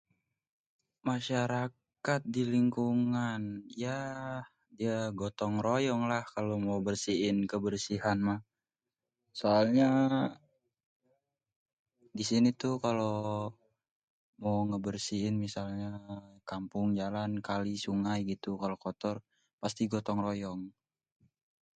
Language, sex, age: Betawi, male, 19-29